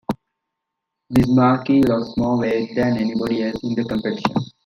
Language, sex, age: English, male, under 19